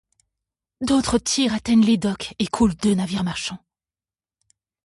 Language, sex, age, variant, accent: French, female, 40-49, Français d'Europe, Français de Suisse